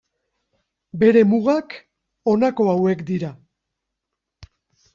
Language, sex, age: Basque, male, 50-59